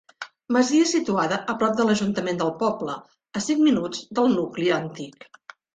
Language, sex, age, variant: Catalan, female, 50-59, Nord-Occidental